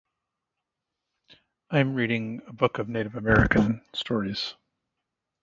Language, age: English, 40-49